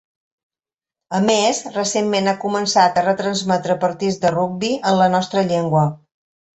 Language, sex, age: Catalan, female, 50-59